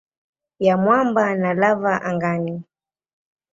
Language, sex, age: Swahili, female, 19-29